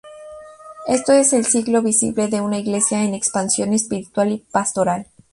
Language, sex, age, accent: Spanish, female, under 19, México